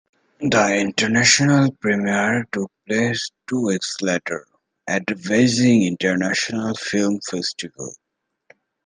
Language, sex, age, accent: English, male, 19-29, United States English